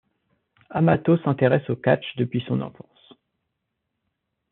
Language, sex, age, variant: French, male, 19-29, Français de métropole